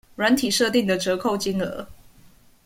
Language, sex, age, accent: Chinese, female, 19-29, 出生地：臺北市